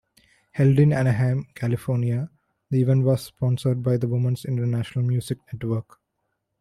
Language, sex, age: English, male, 19-29